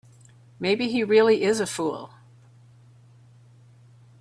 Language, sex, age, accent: English, female, 50-59, Canadian English